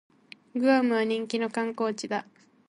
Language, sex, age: Japanese, female, 19-29